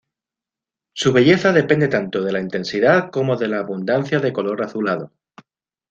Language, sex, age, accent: Spanish, male, 40-49, España: Sur peninsular (Andalucia, Extremadura, Murcia)